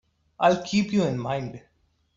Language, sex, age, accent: English, male, 19-29, India and South Asia (India, Pakistan, Sri Lanka)